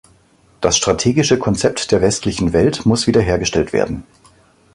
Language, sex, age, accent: German, male, 40-49, Deutschland Deutsch